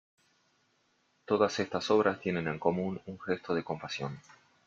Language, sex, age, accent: Spanish, male, 19-29, Rioplatense: Argentina, Uruguay, este de Bolivia, Paraguay